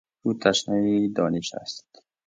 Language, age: Persian, 30-39